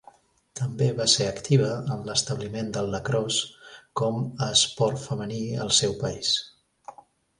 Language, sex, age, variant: Catalan, male, 40-49, Central